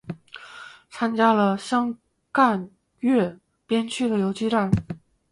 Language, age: Chinese, 19-29